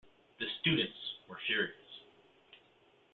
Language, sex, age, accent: English, male, 19-29, United States English